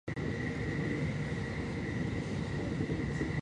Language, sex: Japanese, female